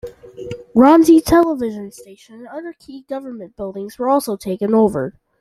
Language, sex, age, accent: English, male, under 19, United States English